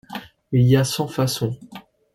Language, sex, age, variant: French, male, 19-29, Français de métropole